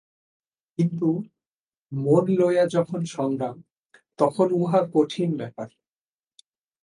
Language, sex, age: Bengali, male, 19-29